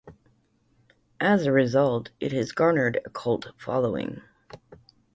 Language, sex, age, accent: English, female, 50-59, United States English